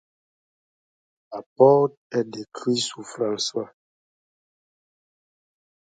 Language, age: French, 30-39